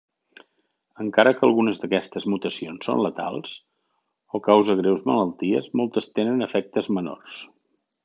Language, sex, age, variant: Catalan, male, 50-59, Central